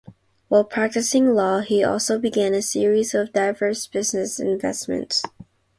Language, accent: English, United States English; Filipino